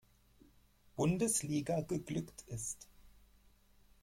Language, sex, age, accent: German, male, 40-49, Deutschland Deutsch